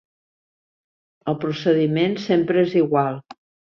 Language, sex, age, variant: Catalan, female, 60-69, Central